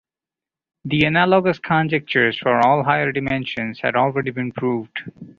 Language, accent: English, India and South Asia (India, Pakistan, Sri Lanka)